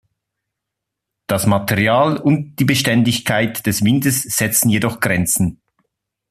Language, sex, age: German, male, 30-39